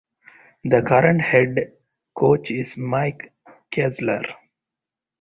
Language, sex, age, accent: English, male, 30-39, India and South Asia (India, Pakistan, Sri Lanka)